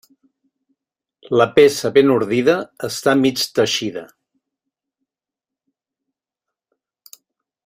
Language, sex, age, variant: Catalan, male, 50-59, Central